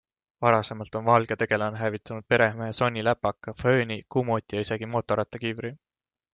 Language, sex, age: Estonian, male, 19-29